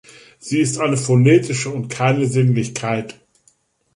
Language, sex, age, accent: German, male, 50-59, Deutschland Deutsch